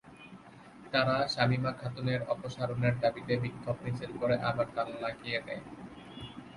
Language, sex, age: Bengali, male, 19-29